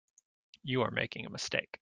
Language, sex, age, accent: English, male, 40-49, United States English